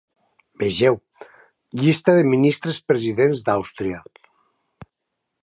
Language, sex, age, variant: Catalan, male, 60-69, Nord-Occidental